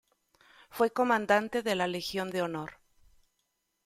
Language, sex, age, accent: Spanish, female, 40-49, México